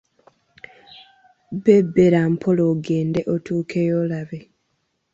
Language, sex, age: Ganda, female, 19-29